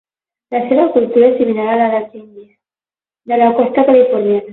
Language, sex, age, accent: Catalan, female, 19-29, central; nord-occidental; valencià; aprenent (recent, des del castellà); aprenent (recent, des d'altres llengües)